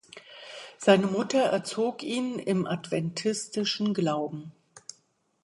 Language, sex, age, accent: German, female, 50-59, Deutschland Deutsch